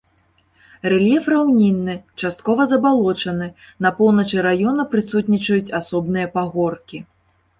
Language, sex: Belarusian, female